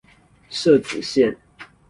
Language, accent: Chinese, 出生地：新北市